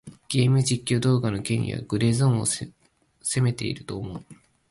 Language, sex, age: Japanese, male, 19-29